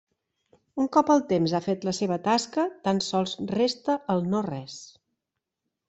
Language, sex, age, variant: Catalan, female, 50-59, Central